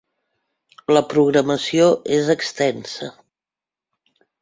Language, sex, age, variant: Catalan, female, 60-69, Central